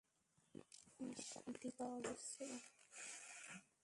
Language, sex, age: Bengali, female, 19-29